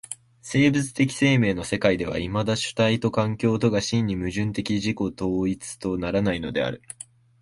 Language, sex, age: Japanese, male, 19-29